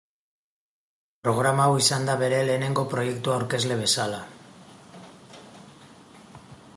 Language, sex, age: Basque, male, 50-59